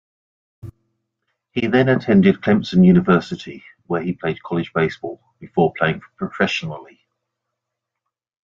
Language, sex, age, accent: English, male, 50-59, England English